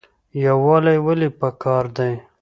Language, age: Pashto, 30-39